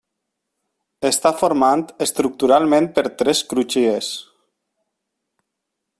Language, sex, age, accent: Catalan, male, 30-39, valencià